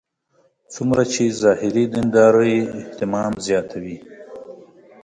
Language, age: Pashto, 30-39